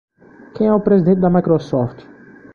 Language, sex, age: Portuguese, male, 30-39